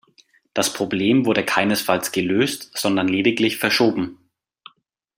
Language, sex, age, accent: German, male, 30-39, Deutschland Deutsch